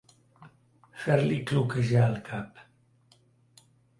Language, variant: Catalan, Central